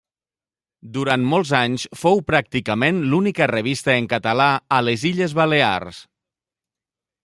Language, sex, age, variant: Catalan, male, 40-49, Nord-Occidental